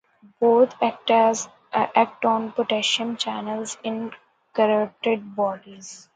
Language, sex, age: English, female, 19-29